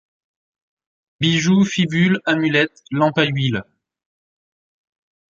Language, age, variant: French, 30-39, Français de métropole